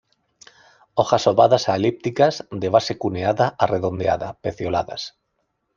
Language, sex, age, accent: Spanish, male, 40-49, España: Sur peninsular (Andalucia, Extremadura, Murcia)